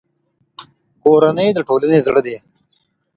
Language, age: Pashto, 19-29